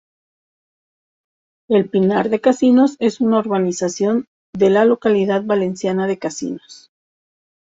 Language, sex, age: Spanish, female, 40-49